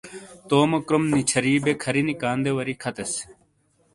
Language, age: Shina, 30-39